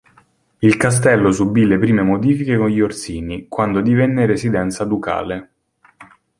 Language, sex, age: Italian, male, 19-29